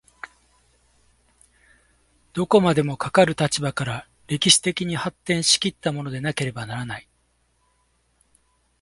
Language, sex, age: Japanese, male, 50-59